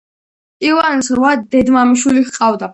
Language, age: Georgian, 30-39